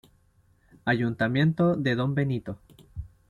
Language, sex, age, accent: Spanish, male, 19-29, Chileno: Chile, Cuyo